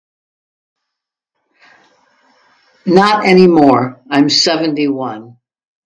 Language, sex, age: English, female, 70-79